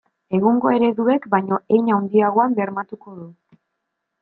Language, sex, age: Basque, male, 19-29